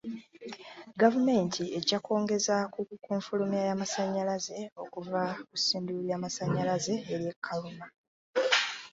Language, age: Ganda, 30-39